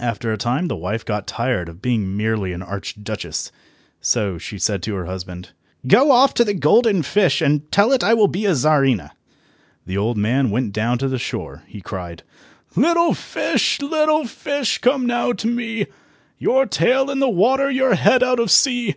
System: none